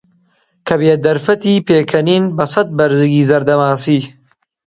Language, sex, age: Central Kurdish, male, 19-29